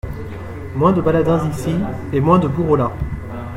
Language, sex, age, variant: French, male, 19-29, Français de métropole